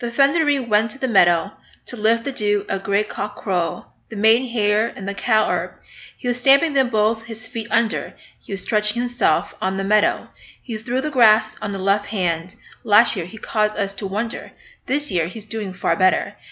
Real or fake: real